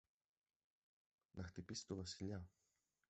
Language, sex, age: Greek, male, 30-39